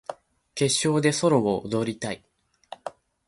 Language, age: Japanese, 19-29